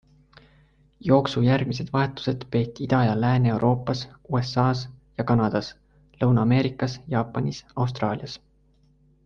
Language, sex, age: Estonian, male, 19-29